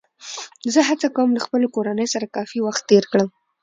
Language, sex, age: Pashto, female, 19-29